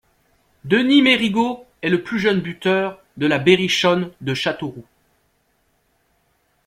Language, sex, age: French, male, 30-39